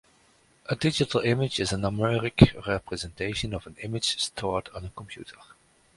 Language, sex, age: English, male, 50-59